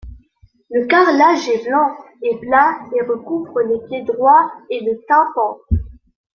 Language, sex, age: French, female, 19-29